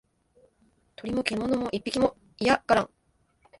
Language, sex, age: Japanese, female, under 19